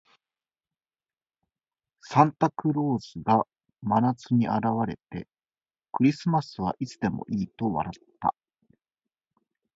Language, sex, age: Japanese, male, 40-49